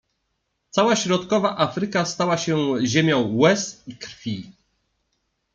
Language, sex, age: Polish, male, 30-39